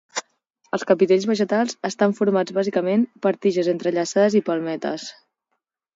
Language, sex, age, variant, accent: Catalan, female, 19-29, Central, central